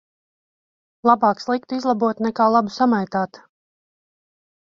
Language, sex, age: Latvian, female, 30-39